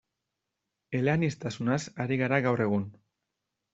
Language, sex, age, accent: Basque, male, 19-29, Mendebalekoa (Araba, Bizkaia, Gipuzkoako mendebaleko herri batzuk)